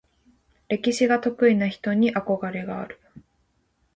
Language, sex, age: Japanese, female, 19-29